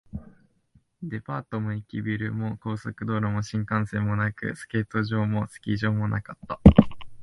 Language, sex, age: Japanese, male, 19-29